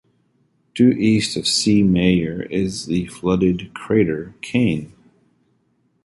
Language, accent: English, United States English